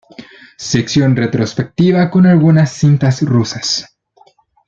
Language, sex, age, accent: Spanish, male, 19-29, Chileno: Chile, Cuyo